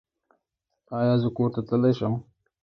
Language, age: Pashto, 19-29